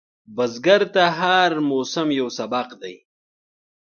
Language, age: Pashto, 30-39